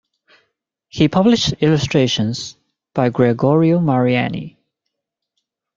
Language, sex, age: English, male, 30-39